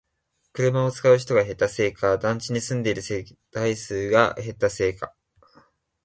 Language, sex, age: Japanese, male, 19-29